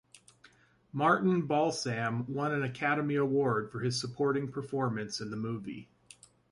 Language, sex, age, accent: English, male, 30-39, United States English